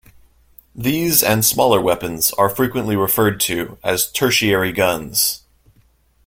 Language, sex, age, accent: English, male, 19-29, United States English